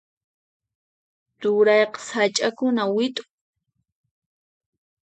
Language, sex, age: Puno Quechua, female, 19-29